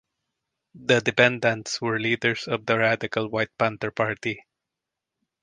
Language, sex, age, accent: English, male, 40-49, Filipino